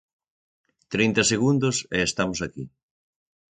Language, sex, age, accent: Galician, male, 60-69, Atlántico (seseo e gheada)